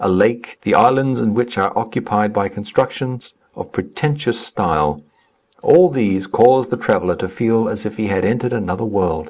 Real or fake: real